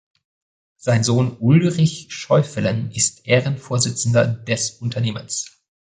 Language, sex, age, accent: German, male, 30-39, Österreichisches Deutsch